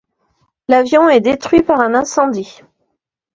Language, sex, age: French, female, 50-59